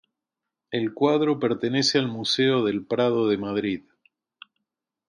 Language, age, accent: Spanish, 60-69, Rioplatense: Argentina, Uruguay, este de Bolivia, Paraguay